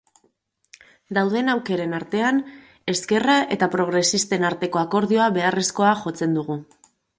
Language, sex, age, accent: Basque, female, 30-39, Mendebalekoa (Araba, Bizkaia, Gipuzkoako mendebaleko herri batzuk)